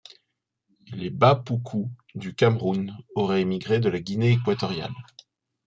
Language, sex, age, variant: French, male, 30-39, Français de métropole